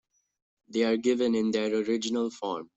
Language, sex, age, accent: English, male, under 19, India and South Asia (India, Pakistan, Sri Lanka)